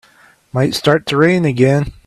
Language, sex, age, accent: English, male, 40-49, United States English